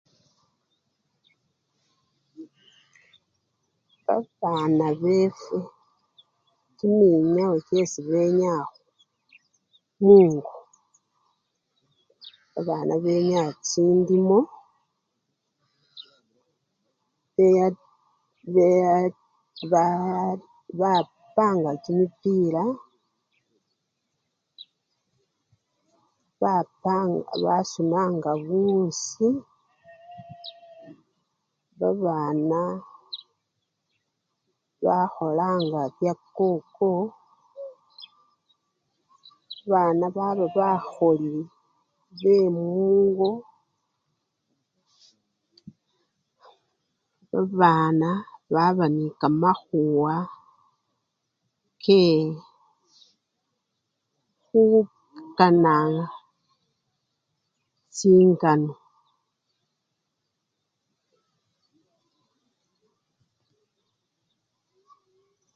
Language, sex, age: Luyia, female, 40-49